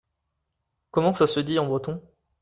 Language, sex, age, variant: French, male, 19-29, Français d'Europe